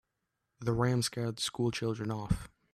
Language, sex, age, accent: English, male, under 19, United States English